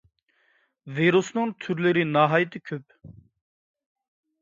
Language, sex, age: Uyghur, male, 30-39